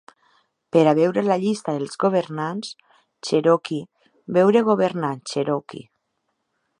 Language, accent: Catalan, valencià